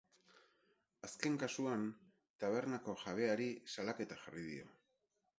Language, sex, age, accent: Basque, male, 50-59, Erdialdekoa edo Nafarra (Gipuzkoa, Nafarroa)